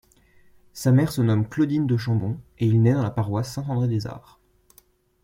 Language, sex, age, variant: French, male, 19-29, Français de métropole